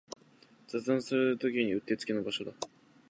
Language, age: Japanese, under 19